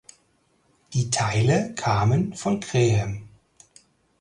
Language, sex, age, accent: German, male, 30-39, Deutschland Deutsch